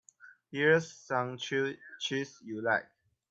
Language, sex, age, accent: English, male, 19-29, United States English